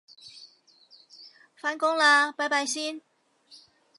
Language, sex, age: Cantonese, female, 40-49